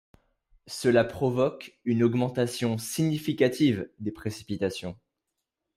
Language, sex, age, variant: French, male, under 19, Français de métropole